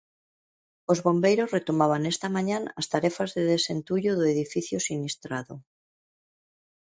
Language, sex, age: Galician, female, 40-49